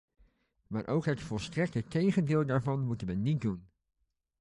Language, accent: Dutch, Nederlands Nederlands